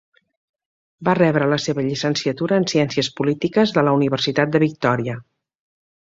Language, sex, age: Catalan, female, 50-59